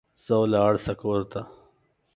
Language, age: Pashto, 19-29